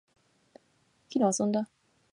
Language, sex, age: Japanese, female, under 19